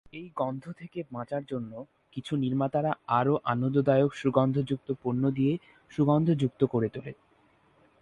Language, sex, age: Bengali, male, under 19